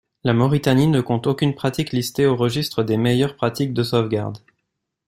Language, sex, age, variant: French, male, 19-29, Français de métropole